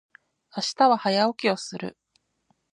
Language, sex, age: Japanese, female, 19-29